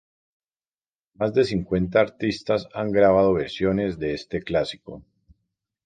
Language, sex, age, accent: Spanish, male, 40-49, Andino-Pacífico: Colombia, Perú, Ecuador, oeste de Bolivia y Venezuela andina